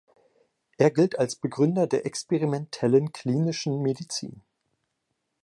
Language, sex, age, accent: German, male, 19-29, Deutschland Deutsch